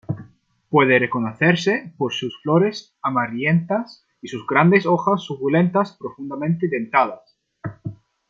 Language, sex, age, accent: Spanish, male, 19-29, España: Sur peninsular (Andalucia, Extremadura, Murcia)